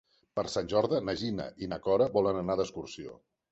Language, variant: Catalan, Central